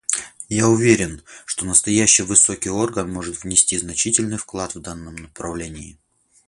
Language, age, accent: Russian, 19-29, Русский